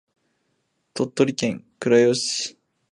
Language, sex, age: Japanese, male, 19-29